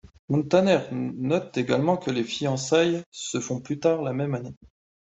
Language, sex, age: French, male, 30-39